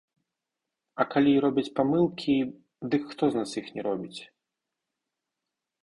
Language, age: Belarusian, 19-29